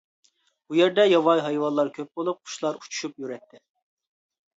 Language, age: Uyghur, 19-29